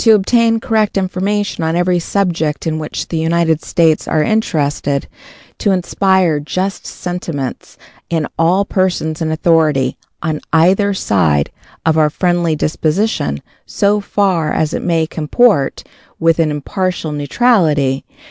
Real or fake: real